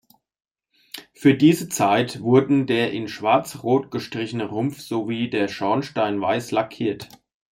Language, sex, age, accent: German, male, 30-39, Deutschland Deutsch